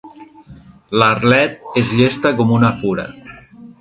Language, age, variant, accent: Catalan, 50-59, Central, central